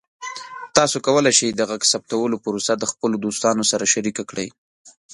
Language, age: Pashto, 19-29